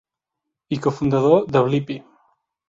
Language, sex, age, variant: Catalan, male, 19-29, Central